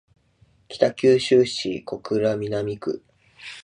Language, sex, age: Japanese, male, 19-29